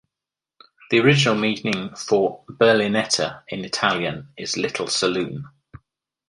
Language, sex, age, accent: English, male, 50-59, England English